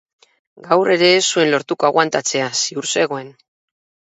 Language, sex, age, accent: Basque, female, 40-49, Mendebalekoa (Araba, Bizkaia, Gipuzkoako mendebaleko herri batzuk)